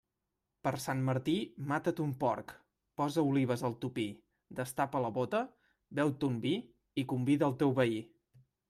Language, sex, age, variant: Catalan, male, 19-29, Central